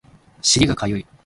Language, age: Japanese, 19-29